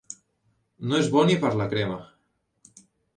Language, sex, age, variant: Catalan, male, under 19, Central